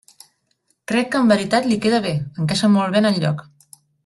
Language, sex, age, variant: Catalan, female, 19-29, Nord-Occidental